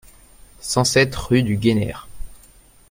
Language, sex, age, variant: French, male, 19-29, Français de métropole